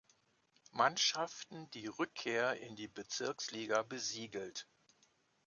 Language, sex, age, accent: German, male, 60-69, Deutschland Deutsch